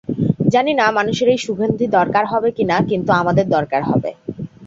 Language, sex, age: Bengali, female, 19-29